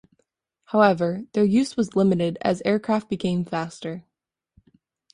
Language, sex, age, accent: English, female, under 19, United States English